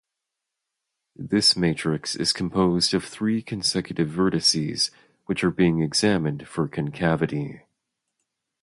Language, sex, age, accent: English, male, 19-29, United States English